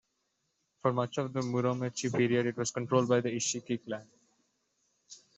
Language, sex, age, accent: English, male, 19-29, India and South Asia (India, Pakistan, Sri Lanka)